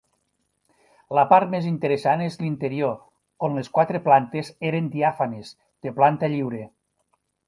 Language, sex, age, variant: Catalan, male, 50-59, Nord-Occidental